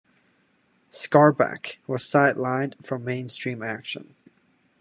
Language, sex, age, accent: English, male, 19-29, United States English